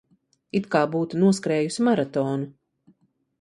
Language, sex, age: Latvian, female, 30-39